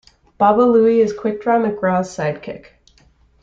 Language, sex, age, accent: English, female, 19-29, United States English